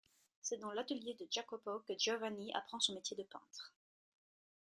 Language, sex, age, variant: French, female, 19-29, Français de métropole